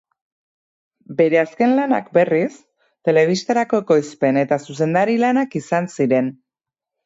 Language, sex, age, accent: Basque, female, 30-39, Erdialdekoa edo Nafarra (Gipuzkoa, Nafarroa)